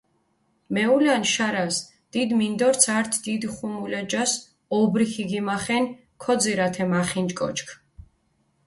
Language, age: Mingrelian, 40-49